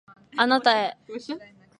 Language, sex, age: Japanese, female, under 19